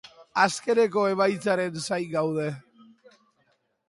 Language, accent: Basque, Mendebalekoa (Araba, Bizkaia, Gipuzkoako mendebaleko herri batzuk)